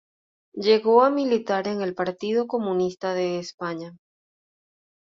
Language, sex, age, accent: Spanish, female, 30-39, Caribe: Cuba, Venezuela, Puerto Rico, República Dominicana, Panamá, Colombia caribeña, México caribeño, Costa del golfo de México